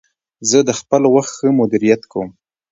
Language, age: Pashto, 19-29